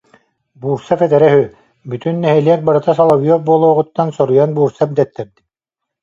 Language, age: Yakut, 50-59